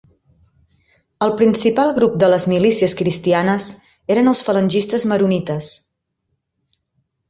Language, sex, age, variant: Catalan, female, 40-49, Central